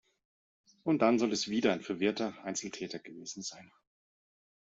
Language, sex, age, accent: German, male, 50-59, Deutschland Deutsch